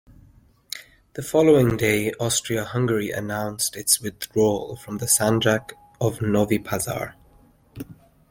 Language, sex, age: English, male, 19-29